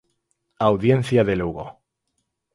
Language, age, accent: Galician, 19-29, Normativo (estándar)